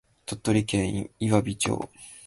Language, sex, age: Japanese, male, 19-29